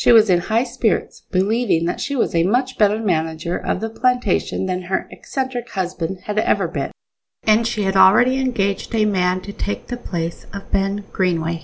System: none